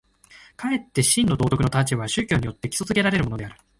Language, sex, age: Japanese, male, 19-29